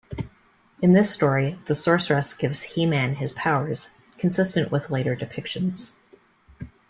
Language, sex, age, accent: English, female, 19-29, Canadian English